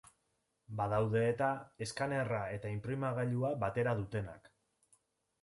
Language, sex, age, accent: Basque, male, 19-29, Erdialdekoa edo Nafarra (Gipuzkoa, Nafarroa)